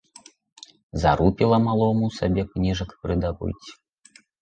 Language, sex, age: Belarusian, male, 30-39